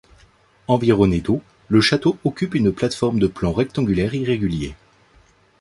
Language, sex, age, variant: French, male, 19-29, Français de métropole